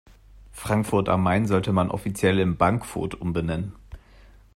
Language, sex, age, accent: German, male, 19-29, Deutschland Deutsch